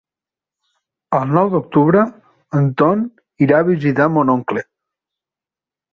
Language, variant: Catalan, Central